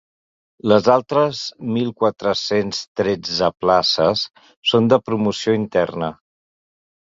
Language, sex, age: Catalan, male, 50-59